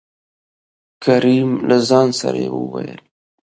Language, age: Pashto, 19-29